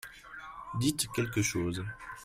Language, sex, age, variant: French, male, 30-39, Français de métropole